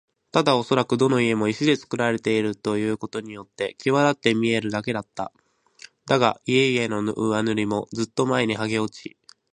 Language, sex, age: Japanese, male, 19-29